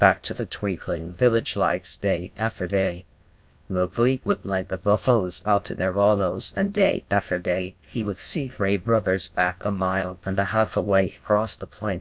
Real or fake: fake